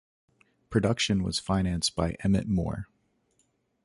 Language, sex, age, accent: English, male, 19-29, United States English